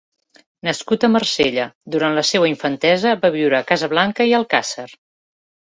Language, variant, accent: Catalan, Central, central